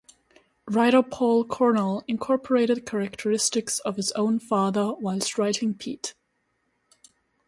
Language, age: English, 19-29